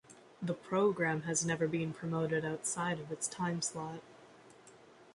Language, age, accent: English, under 19, Canadian English